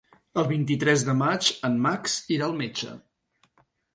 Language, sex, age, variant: Catalan, male, 50-59, Central